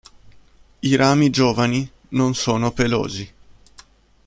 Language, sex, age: Italian, male, 30-39